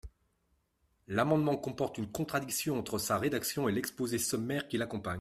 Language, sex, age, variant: French, male, 50-59, Français de métropole